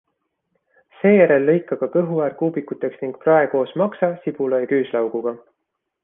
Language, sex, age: Estonian, male, 30-39